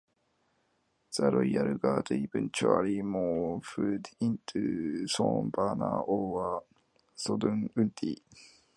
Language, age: English, 19-29